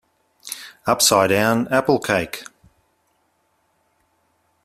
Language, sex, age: English, male, 50-59